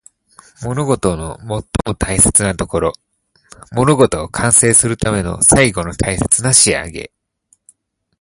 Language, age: Japanese, 19-29